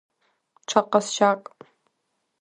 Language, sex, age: Abkhazian, female, under 19